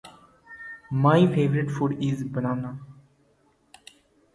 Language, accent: English, India and South Asia (India, Pakistan, Sri Lanka)